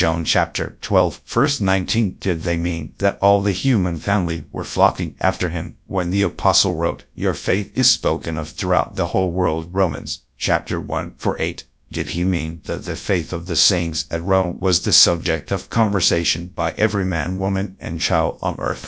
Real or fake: fake